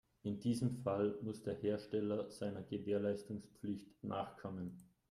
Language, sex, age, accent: German, male, 30-39, Österreichisches Deutsch